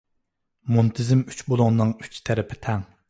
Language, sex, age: Uyghur, male, 19-29